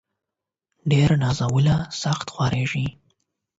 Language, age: Pashto, 19-29